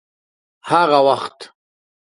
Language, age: Pashto, 40-49